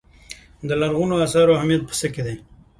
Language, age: Pashto, 19-29